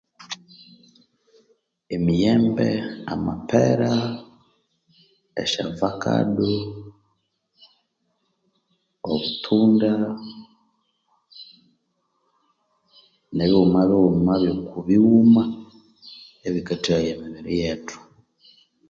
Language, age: Konzo, 19-29